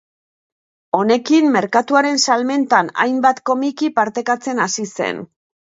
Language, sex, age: Basque, female, 50-59